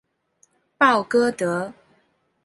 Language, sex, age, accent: Chinese, female, 19-29, 出生地：黑龙江省